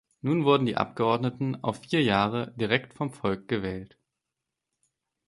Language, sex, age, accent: German, male, 19-29, Deutschland Deutsch